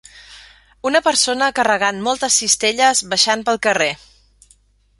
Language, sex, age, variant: Catalan, female, 40-49, Central